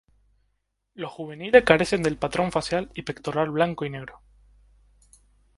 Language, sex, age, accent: Spanish, male, 19-29, España: Islas Canarias